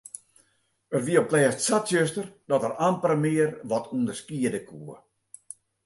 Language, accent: Western Frisian, Klaaifrysk